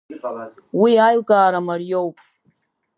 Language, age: Abkhazian, 30-39